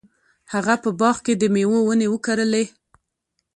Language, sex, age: Pashto, female, 19-29